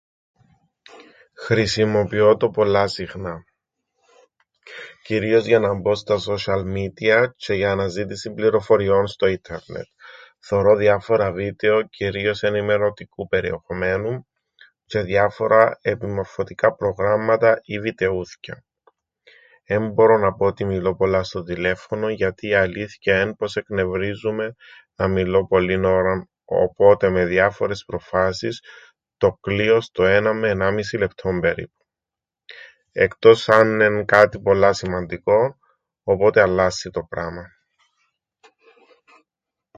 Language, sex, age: Greek, male, 40-49